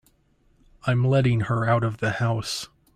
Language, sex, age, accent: English, male, 19-29, United States English